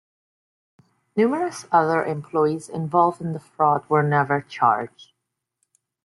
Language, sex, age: English, female, 40-49